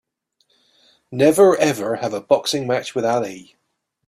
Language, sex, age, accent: English, male, 40-49, England English